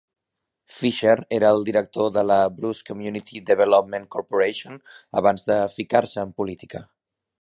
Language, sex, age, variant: Catalan, male, 30-39, Central